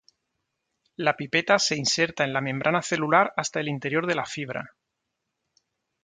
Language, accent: Spanish, España: Sur peninsular (Andalucia, Extremadura, Murcia)